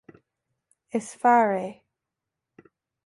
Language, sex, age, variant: Irish, female, 19-29, Gaeilge na Mumhan